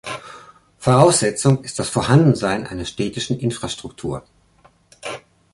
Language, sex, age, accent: German, male, 50-59, Deutschland Deutsch